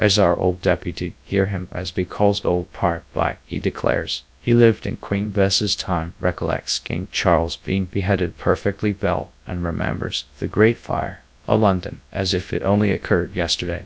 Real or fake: fake